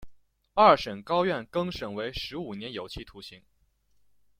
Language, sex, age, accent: Chinese, male, under 19, 出生地：湖北省